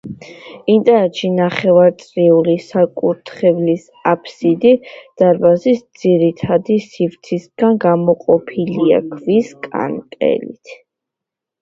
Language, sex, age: Georgian, female, under 19